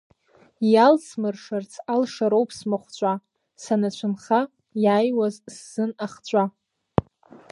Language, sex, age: Abkhazian, female, 19-29